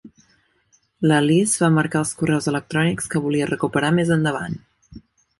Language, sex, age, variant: Catalan, female, 19-29, Central